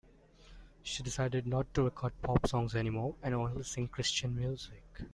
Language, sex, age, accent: English, male, 19-29, India and South Asia (India, Pakistan, Sri Lanka)